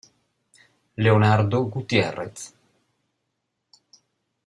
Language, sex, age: Italian, male, 50-59